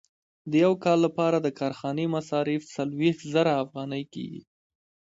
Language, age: Pashto, 30-39